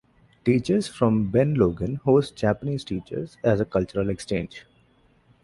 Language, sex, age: English, male, 19-29